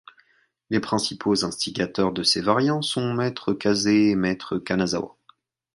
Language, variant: French, Français de métropole